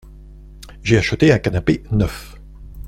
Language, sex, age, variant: French, male, 60-69, Français de métropole